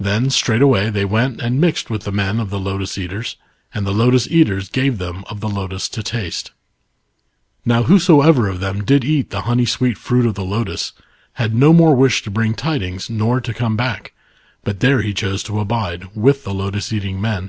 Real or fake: real